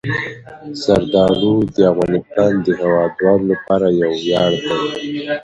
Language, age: Pashto, 19-29